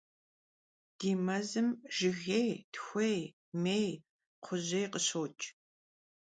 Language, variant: Kabardian, Адыгэбзэ (Къэбэрдей, Кирил, псоми зэдай)